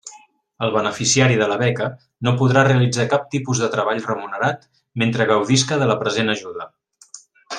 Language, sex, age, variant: Catalan, male, 40-49, Central